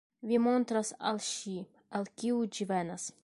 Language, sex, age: Esperanto, female, 19-29